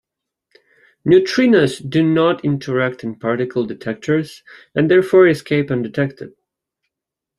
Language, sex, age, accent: English, male, 19-29, Canadian English